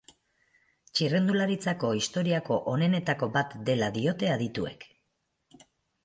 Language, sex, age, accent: Basque, female, 40-49, Mendebalekoa (Araba, Bizkaia, Gipuzkoako mendebaleko herri batzuk)